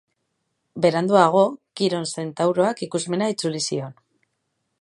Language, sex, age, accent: Basque, female, 30-39, Mendebalekoa (Araba, Bizkaia, Gipuzkoako mendebaleko herri batzuk)